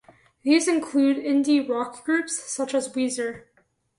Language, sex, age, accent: English, female, under 19, United States English